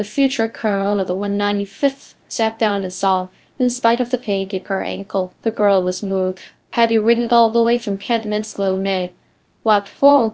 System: TTS, VITS